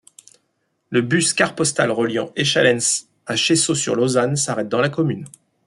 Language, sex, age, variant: French, male, 30-39, Français de métropole